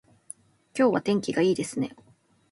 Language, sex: Japanese, female